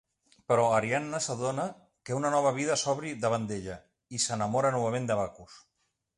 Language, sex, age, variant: Catalan, male, 50-59, Central